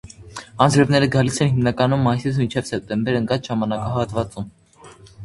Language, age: Armenian, under 19